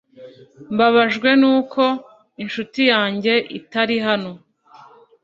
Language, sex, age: Kinyarwanda, female, 19-29